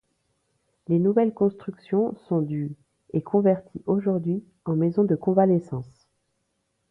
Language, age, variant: French, 30-39, Français de métropole